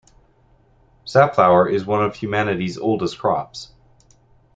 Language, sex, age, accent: English, male, 40-49, Canadian English